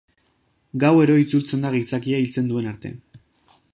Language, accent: Basque, Erdialdekoa edo Nafarra (Gipuzkoa, Nafarroa)